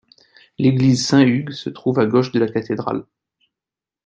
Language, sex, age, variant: French, male, 30-39, Français de métropole